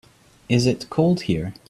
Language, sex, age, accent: English, male, 19-29, Scottish English